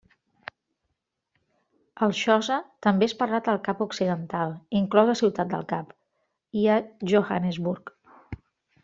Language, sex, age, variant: Catalan, female, 50-59, Central